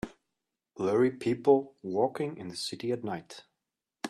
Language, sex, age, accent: English, male, 19-29, United States English